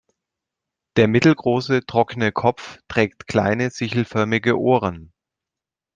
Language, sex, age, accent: German, male, 30-39, Deutschland Deutsch